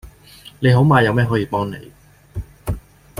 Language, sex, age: Cantonese, male, 19-29